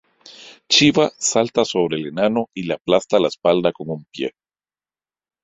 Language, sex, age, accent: Spanish, male, 40-49, América central